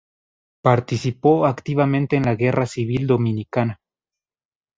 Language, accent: Spanish, América central